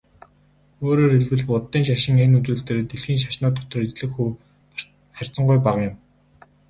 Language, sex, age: Mongolian, male, 19-29